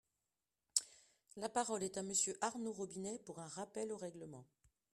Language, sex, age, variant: French, female, 60-69, Français de métropole